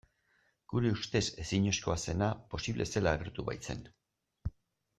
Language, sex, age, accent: Basque, male, 60-69, Erdialdekoa edo Nafarra (Gipuzkoa, Nafarroa)